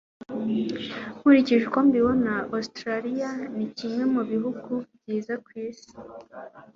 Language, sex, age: Kinyarwanda, female, 19-29